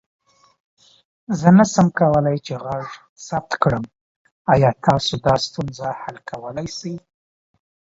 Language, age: Pashto, 19-29